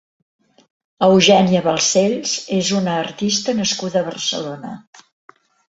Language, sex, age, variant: Catalan, female, 60-69, Central